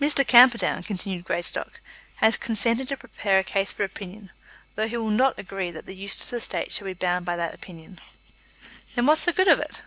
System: none